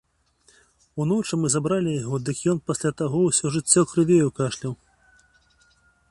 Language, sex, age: Belarusian, male, 40-49